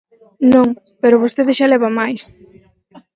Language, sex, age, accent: Galician, female, 19-29, Atlántico (seseo e gheada)